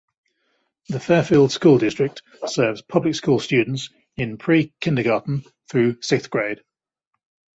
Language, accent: English, England English